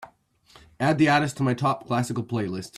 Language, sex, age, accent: English, male, 30-39, United States English